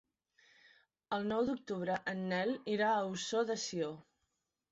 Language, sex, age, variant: Catalan, female, 60-69, Central